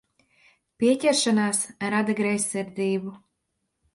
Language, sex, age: Latvian, female, 30-39